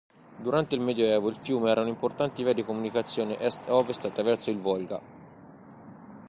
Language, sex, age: Italian, male, 40-49